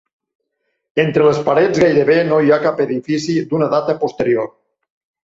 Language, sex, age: Catalan, male, 50-59